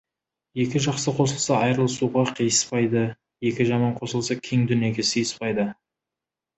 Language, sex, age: Kazakh, male, 19-29